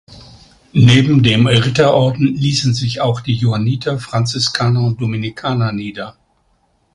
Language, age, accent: German, 70-79, Deutschland Deutsch